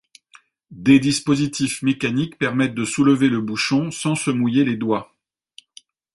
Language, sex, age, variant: French, male, 50-59, Français de métropole